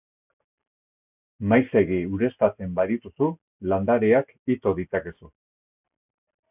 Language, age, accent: Basque, 60-69, Erdialdekoa edo Nafarra (Gipuzkoa, Nafarroa)